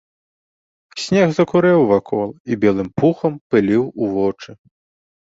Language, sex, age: Belarusian, male, 19-29